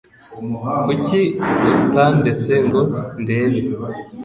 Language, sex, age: Kinyarwanda, male, 19-29